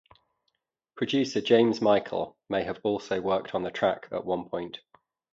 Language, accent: English, England English